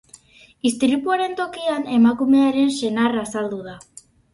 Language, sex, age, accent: Basque, female, 40-49, Erdialdekoa edo Nafarra (Gipuzkoa, Nafarroa)